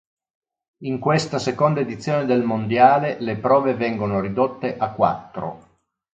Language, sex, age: Italian, male, 60-69